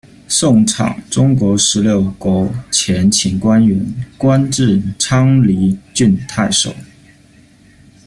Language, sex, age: Chinese, male, 19-29